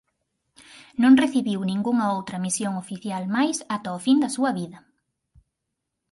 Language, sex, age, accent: Galician, female, 19-29, Central (sen gheada)